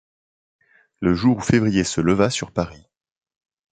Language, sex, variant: French, male, Français de métropole